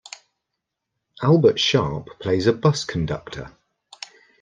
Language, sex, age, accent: English, male, 30-39, England English